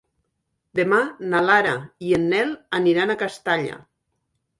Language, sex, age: Catalan, female, 60-69